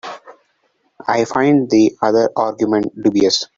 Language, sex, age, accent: English, male, 19-29, India and South Asia (India, Pakistan, Sri Lanka)